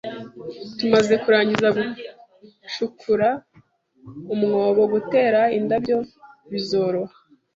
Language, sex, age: Kinyarwanda, female, 19-29